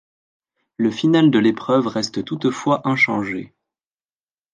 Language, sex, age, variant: French, male, 19-29, Français de métropole